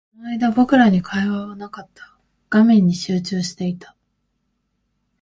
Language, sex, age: Japanese, female, 19-29